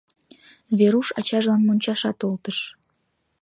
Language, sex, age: Mari, female, under 19